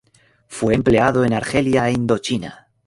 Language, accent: Spanish, España: Centro-Sur peninsular (Madrid, Toledo, Castilla-La Mancha)